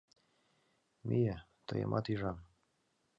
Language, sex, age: Mari, male, 19-29